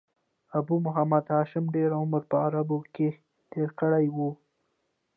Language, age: Pashto, 19-29